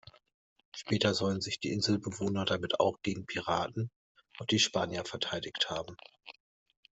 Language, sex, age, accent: German, male, 40-49, Deutschland Deutsch